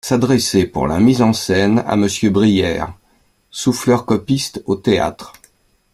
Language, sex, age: French, male, 60-69